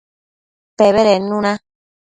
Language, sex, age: Matsés, female, 30-39